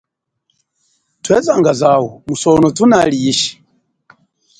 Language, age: Chokwe, 40-49